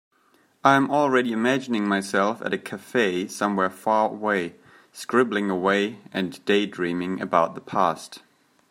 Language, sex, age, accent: English, male, 30-39, United States English